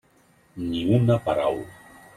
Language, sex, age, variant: Catalan, male, 60-69, Central